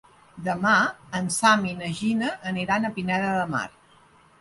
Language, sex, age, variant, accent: Catalan, female, 50-59, Nord-Occidental, Empordanès